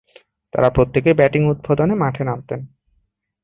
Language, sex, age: Bengali, male, 19-29